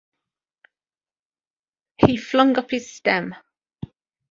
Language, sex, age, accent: English, female, 50-59, England English